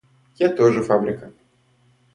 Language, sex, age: Russian, male, 19-29